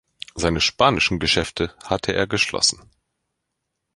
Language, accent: German, Deutschland Deutsch